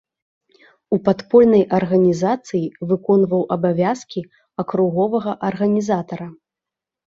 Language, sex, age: Belarusian, female, 30-39